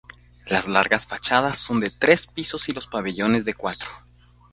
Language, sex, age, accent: Spanish, male, 40-49, América central